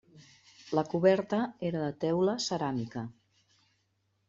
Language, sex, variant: Catalan, female, Central